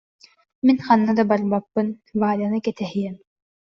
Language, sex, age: Yakut, female, under 19